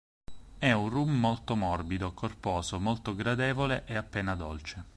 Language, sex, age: Italian, male, 19-29